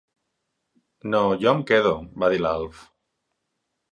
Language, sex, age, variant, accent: Catalan, male, 40-49, Nord-Occidental, Ebrenc